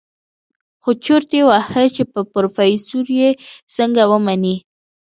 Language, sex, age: Pashto, female, 19-29